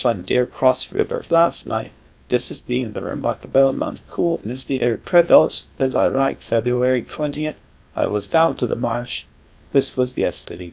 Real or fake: fake